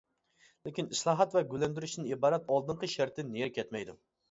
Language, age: Uyghur, 19-29